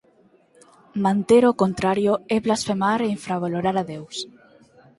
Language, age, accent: Galician, 19-29, Normativo (estándar)